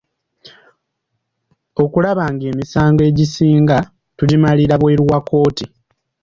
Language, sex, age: Ganda, male, under 19